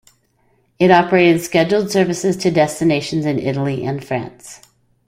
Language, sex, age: English, female, 50-59